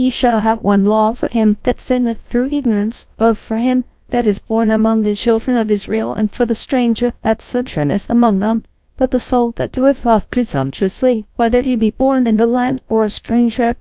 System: TTS, GlowTTS